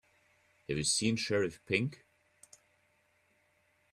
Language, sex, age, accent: English, male, 19-29, United States English